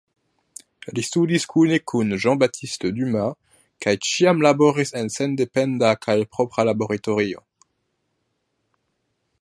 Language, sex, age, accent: Esperanto, male, under 19, Internacia